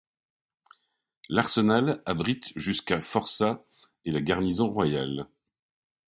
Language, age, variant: French, 50-59, Français de métropole